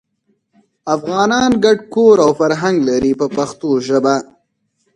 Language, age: Pashto, 19-29